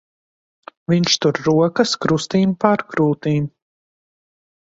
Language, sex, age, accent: Latvian, female, 30-39, nav